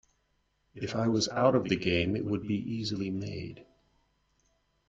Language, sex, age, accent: English, male, 50-59, United States English